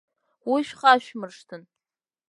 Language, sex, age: Abkhazian, female, under 19